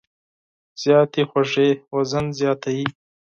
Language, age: Pashto, 19-29